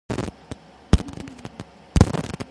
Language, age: English, 19-29